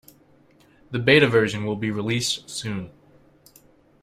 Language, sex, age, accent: English, male, 19-29, United States English